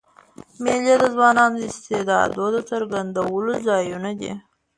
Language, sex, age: Pashto, female, under 19